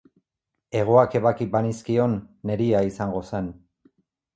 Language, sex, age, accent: Basque, male, 50-59, Mendebalekoa (Araba, Bizkaia, Gipuzkoako mendebaleko herri batzuk)